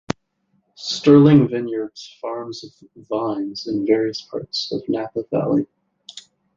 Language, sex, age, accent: English, male, 19-29, Canadian English